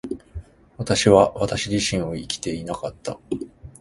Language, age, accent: Japanese, 30-39, 関西